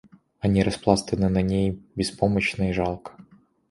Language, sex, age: Russian, male, 19-29